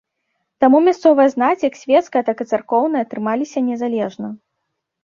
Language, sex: Belarusian, female